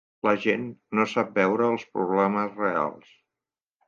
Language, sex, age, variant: Catalan, male, 50-59, Central